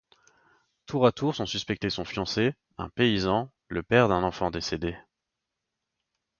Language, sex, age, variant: French, male, 19-29, Français de métropole